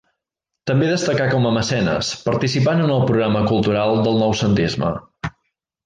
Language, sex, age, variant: Catalan, male, 40-49, Central